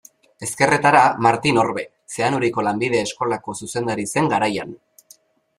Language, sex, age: Basque, male, 19-29